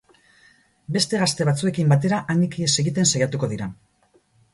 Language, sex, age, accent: Basque, female, 40-49, Erdialdekoa edo Nafarra (Gipuzkoa, Nafarroa)